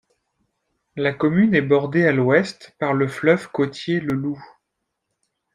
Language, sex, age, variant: French, male, 30-39, Français de métropole